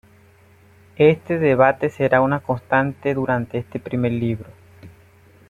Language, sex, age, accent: Spanish, male, 30-39, Caribe: Cuba, Venezuela, Puerto Rico, República Dominicana, Panamá, Colombia caribeña, México caribeño, Costa del golfo de México